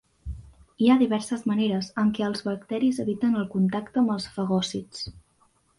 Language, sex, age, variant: Catalan, female, under 19, Central